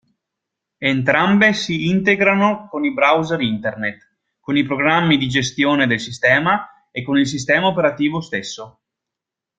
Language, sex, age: Italian, male, 30-39